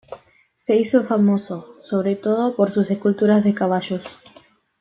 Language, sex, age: Spanish, female, 19-29